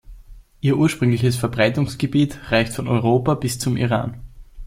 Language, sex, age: German, male, under 19